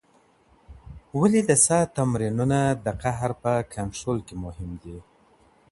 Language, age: Pashto, 30-39